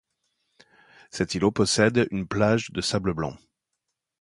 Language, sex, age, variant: French, male, 40-49, Français de métropole